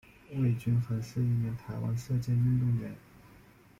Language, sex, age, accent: Chinese, male, 30-39, 出生地：湖南省